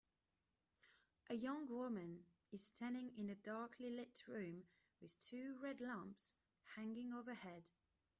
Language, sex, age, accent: English, female, 30-39, Hong Kong English